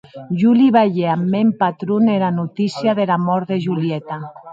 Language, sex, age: Occitan, female, 40-49